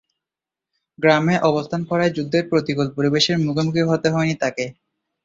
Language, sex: Bengali, male